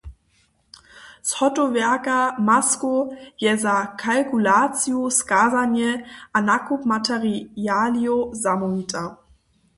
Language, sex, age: Upper Sorbian, female, under 19